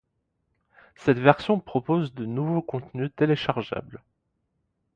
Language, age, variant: French, 19-29, Français de métropole